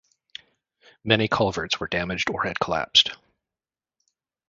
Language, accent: English, United States English